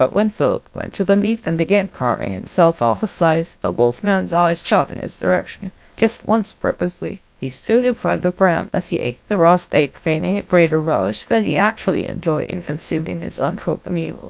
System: TTS, GlowTTS